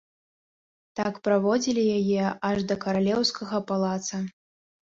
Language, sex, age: Belarusian, female, 19-29